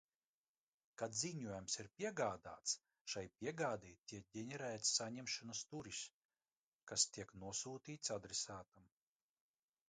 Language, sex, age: Latvian, male, 40-49